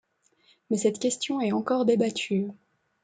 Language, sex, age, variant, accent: French, female, 30-39, Français d'Europe, Français de Suisse